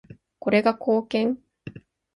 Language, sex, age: Japanese, female, 19-29